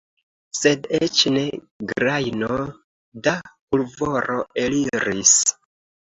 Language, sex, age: Esperanto, male, 19-29